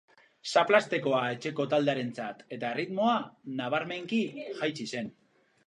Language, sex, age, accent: Basque, male, 30-39, Mendebalekoa (Araba, Bizkaia, Gipuzkoako mendebaleko herri batzuk)